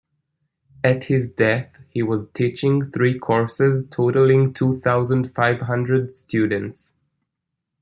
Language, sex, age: English, male, 19-29